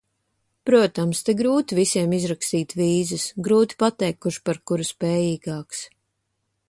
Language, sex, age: Latvian, female, 30-39